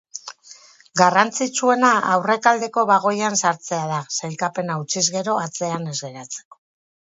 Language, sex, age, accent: Basque, female, 50-59, Mendebalekoa (Araba, Bizkaia, Gipuzkoako mendebaleko herri batzuk)